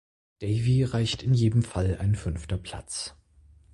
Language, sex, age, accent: German, male, 19-29, Deutschland Deutsch